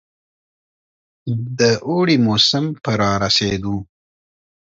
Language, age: Pashto, 40-49